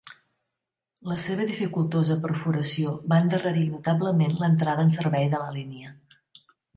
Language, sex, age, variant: Catalan, female, 50-59, Central